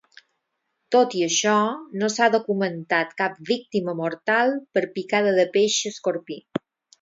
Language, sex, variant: Catalan, female, Balear